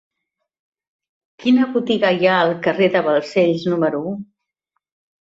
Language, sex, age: Catalan, female, 50-59